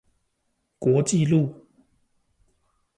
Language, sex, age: Chinese, male, 40-49